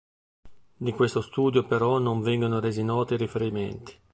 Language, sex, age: Italian, male, 50-59